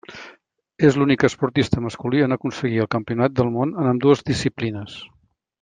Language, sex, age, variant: Catalan, male, 60-69, Central